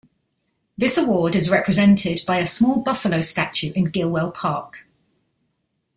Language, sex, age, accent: English, female, 40-49, England English